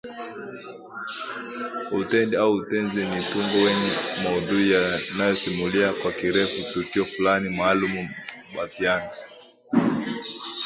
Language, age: Swahili, 19-29